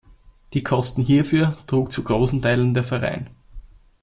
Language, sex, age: German, male, under 19